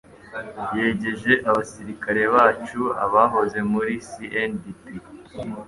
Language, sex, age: Kinyarwanda, male, 19-29